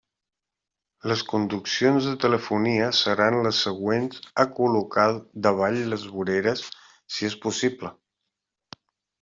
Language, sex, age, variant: Catalan, male, 40-49, Central